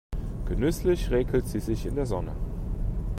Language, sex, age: German, male, 30-39